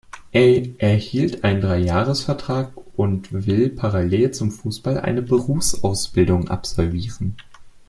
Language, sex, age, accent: German, male, 19-29, Deutschland Deutsch